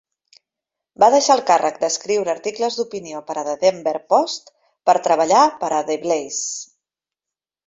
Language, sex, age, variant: Catalan, female, 50-59, Central